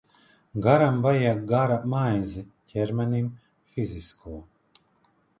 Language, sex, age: Latvian, male, 40-49